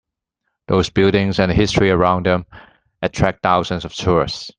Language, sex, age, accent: English, male, 40-49, Hong Kong English